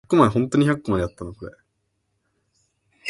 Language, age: English, 19-29